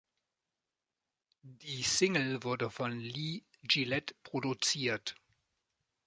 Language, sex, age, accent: German, male, 50-59, Deutschland Deutsch